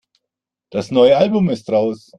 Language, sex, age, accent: German, male, 50-59, Deutschland Deutsch